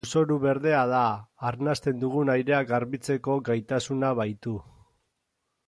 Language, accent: Basque, Mendebalekoa (Araba, Bizkaia, Gipuzkoako mendebaleko herri batzuk)